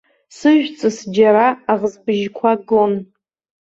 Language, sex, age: Abkhazian, female, 40-49